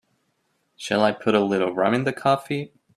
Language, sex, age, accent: English, male, 19-29, United States English